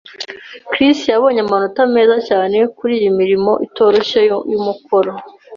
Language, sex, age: Kinyarwanda, female, 19-29